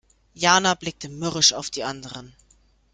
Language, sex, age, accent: German, female, 19-29, Deutschland Deutsch